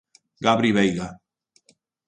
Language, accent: Galician, Central (gheada)